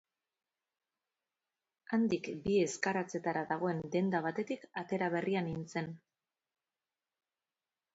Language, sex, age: Basque, female, 40-49